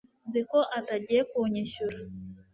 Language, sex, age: Kinyarwanda, female, 19-29